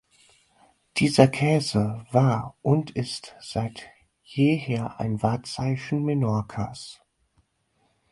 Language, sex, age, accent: German, male, 19-29, Deutschland Deutsch